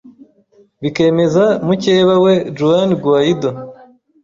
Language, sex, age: Kinyarwanda, male, 19-29